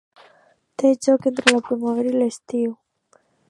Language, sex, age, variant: Catalan, female, under 19, Alacantí